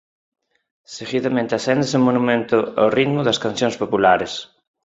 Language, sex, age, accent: Galician, male, 30-39, Neofalante